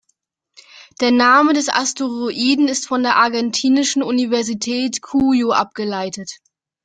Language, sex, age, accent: German, female, 19-29, Deutschland Deutsch